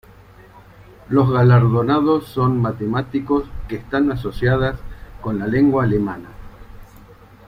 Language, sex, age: Spanish, male, 50-59